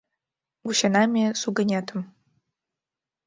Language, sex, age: Mari, female, 19-29